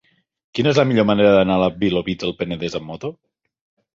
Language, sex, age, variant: Catalan, male, 40-49, Septentrional